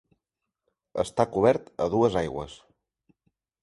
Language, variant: Catalan, Central